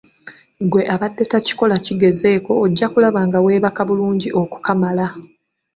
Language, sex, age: Ganda, female, 30-39